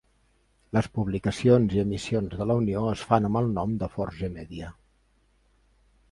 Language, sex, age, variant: Catalan, male, 50-59, Central